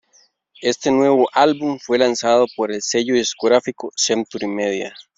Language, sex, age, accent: Spanish, male, 30-39, América central